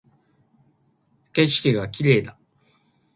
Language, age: Japanese, 60-69